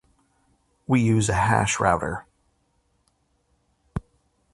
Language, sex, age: English, male, 40-49